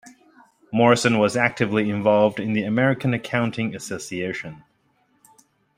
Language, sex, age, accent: English, male, 40-49, United States English